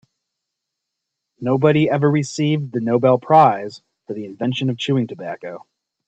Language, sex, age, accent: English, male, 30-39, United States English